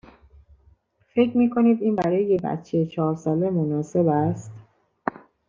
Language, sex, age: Persian, female, 50-59